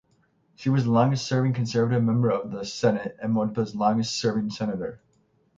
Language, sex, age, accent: English, male, 19-29, United States English